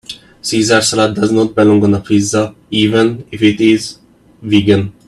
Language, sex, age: English, male, 19-29